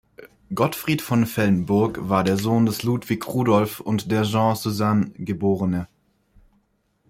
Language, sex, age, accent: German, male, 19-29, Deutschland Deutsch